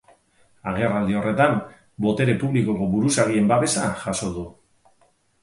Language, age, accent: Basque, 40-49, Mendebalekoa (Araba, Bizkaia, Gipuzkoako mendebaleko herri batzuk)